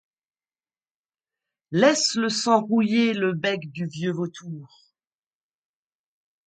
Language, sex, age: French, female, 60-69